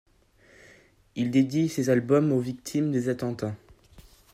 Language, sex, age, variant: French, male, under 19, Français de métropole